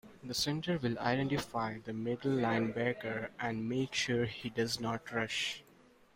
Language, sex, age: English, male, 19-29